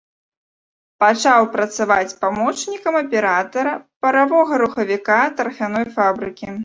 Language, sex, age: Belarusian, female, 30-39